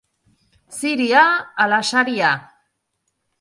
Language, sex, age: Basque, female, 50-59